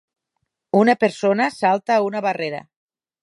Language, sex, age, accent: Catalan, female, 50-59, Ebrenc